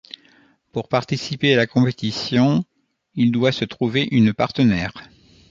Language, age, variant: French, 60-69, Français de métropole